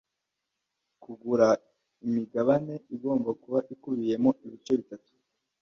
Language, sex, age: Kinyarwanda, male, under 19